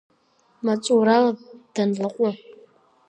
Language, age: Abkhazian, under 19